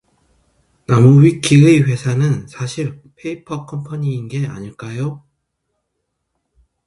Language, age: Korean, 50-59